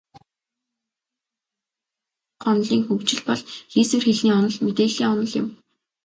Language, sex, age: Mongolian, female, 19-29